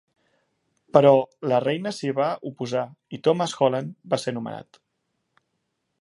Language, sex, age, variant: Catalan, male, 30-39, Central